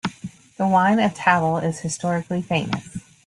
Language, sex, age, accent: English, female, 40-49, United States English